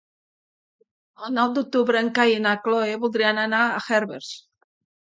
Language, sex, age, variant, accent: Catalan, female, 60-69, Central, central